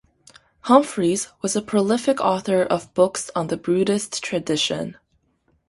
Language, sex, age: English, female, 19-29